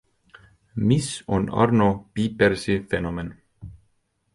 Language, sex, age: Estonian, male, 19-29